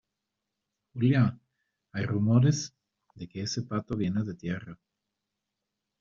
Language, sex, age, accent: Spanish, male, 50-59, España: Islas Canarias